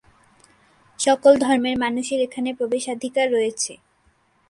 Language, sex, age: Bengali, female, under 19